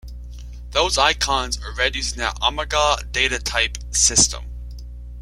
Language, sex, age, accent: English, male, under 19, United States English